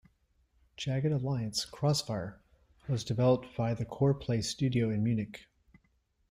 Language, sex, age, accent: English, male, 40-49, United States English